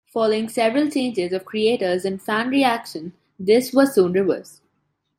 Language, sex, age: English, female, 19-29